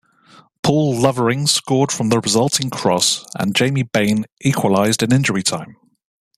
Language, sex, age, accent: English, male, 30-39, England English